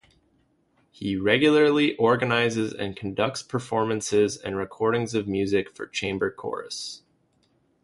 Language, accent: English, United States English